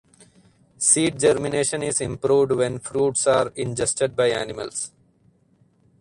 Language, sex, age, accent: English, male, 30-39, India and South Asia (India, Pakistan, Sri Lanka)